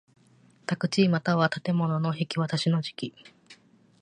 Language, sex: Japanese, female